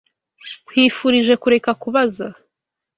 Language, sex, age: Kinyarwanda, female, 19-29